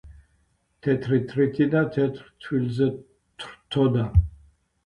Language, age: Georgian, 60-69